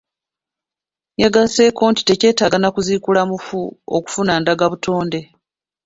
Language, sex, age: Ganda, female, 30-39